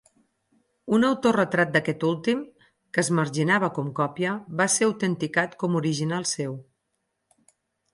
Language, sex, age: Catalan, female, 50-59